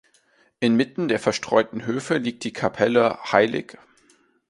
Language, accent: German, Deutschland Deutsch